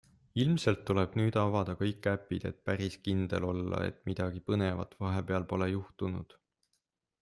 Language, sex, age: Estonian, male, 30-39